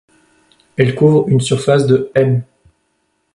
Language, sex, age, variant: French, male, 30-39, Français de métropole